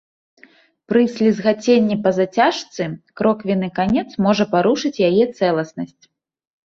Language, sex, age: Belarusian, female, 30-39